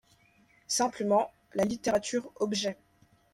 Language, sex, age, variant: French, female, under 19, Français de métropole